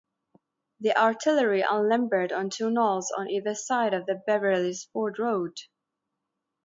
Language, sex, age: English, female, 30-39